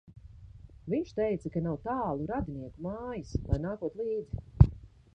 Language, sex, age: Latvian, female, 30-39